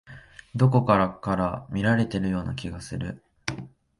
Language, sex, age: Japanese, male, 19-29